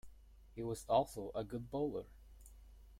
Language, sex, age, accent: English, male, 19-29, United States English